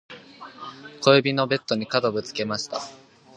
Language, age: Japanese, under 19